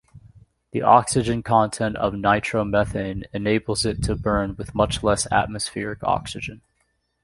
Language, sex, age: English, male, 19-29